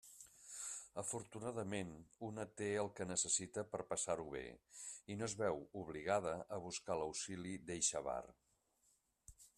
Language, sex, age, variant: Catalan, male, 50-59, Central